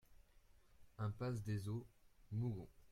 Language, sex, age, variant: French, male, 19-29, Français de métropole